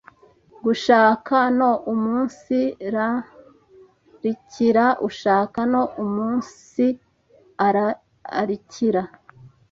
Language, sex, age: Kinyarwanda, female, 19-29